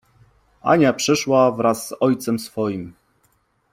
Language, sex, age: Polish, male, 30-39